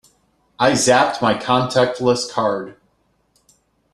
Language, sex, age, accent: English, male, 40-49, United States English